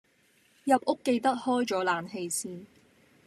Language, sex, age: Cantonese, female, 19-29